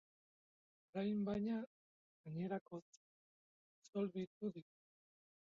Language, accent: Basque, Erdialdekoa edo Nafarra (Gipuzkoa, Nafarroa)